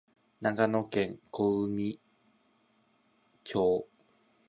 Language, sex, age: Japanese, male, 19-29